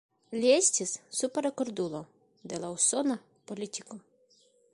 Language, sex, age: Esperanto, female, 19-29